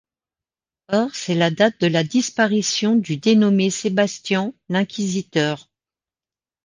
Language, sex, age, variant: French, female, 50-59, Français de métropole